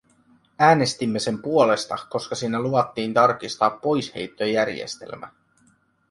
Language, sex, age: Finnish, male, 19-29